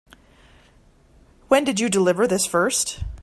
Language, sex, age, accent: English, female, 30-39, United States English